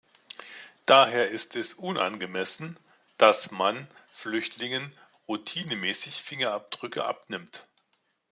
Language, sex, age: German, male, 50-59